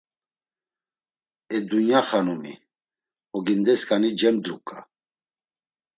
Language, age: Laz, 50-59